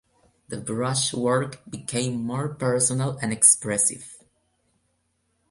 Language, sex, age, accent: English, male, under 19, United States English